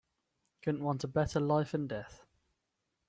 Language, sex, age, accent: English, male, 30-39, England English